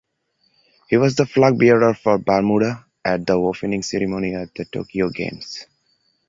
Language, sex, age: English, male, 19-29